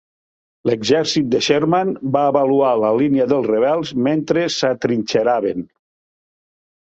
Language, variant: Catalan, Nord-Occidental